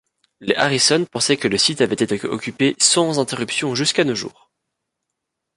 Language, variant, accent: French, Français d'Europe, Français de Belgique